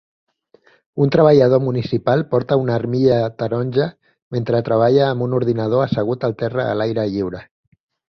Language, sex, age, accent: Catalan, male, 40-49, Català central